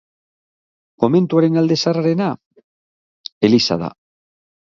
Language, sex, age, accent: Basque, male, 60-69, Mendebalekoa (Araba, Bizkaia, Gipuzkoako mendebaleko herri batzuk)